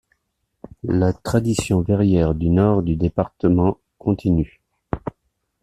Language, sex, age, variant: French, male, 50-59, Français de métropole